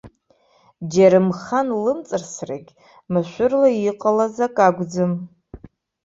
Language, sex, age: Abkhazian, female, 30-39